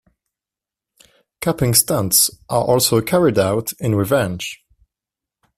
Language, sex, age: English, male, 19-29